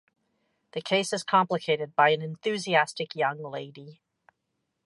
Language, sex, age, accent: English, female, 50-59, United States English